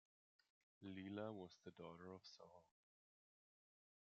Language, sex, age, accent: English, male, 30-39, United States English